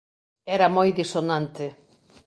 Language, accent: Galician, Normativo (estándar)